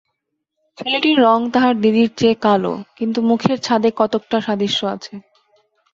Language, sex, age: Bengali, female, 19-29